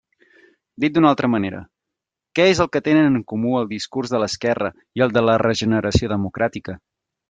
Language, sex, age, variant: Catalan, male, 30-39, Central